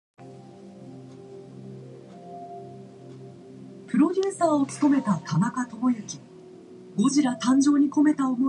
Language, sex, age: English, female, 19-29